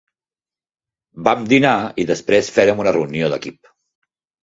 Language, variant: Catalan, Central